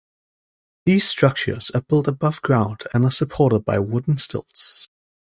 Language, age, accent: English, 19-29, United States English